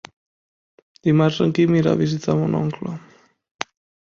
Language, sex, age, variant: Catalan, male, 19-29, Central